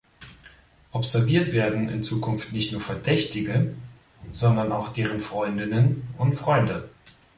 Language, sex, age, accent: German, male, 30-39, Deutschland Deutsch